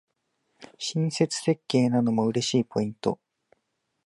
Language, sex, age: Japanese, male, 19-29